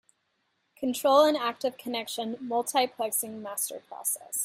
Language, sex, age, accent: English, female, 19-29, United States English